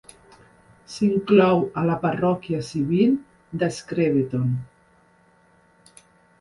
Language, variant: Catalan, Central